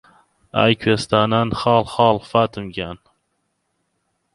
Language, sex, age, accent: Central Kurdish, male, 19-29, سۆرانی